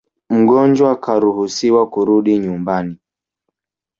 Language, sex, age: Swahili, male, 19-29